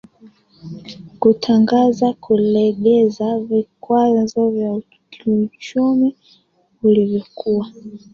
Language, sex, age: Swahili, female, 19-29